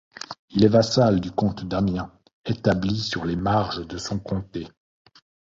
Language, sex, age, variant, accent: French, male, 40-49, Français d'Europe, Français de Suisse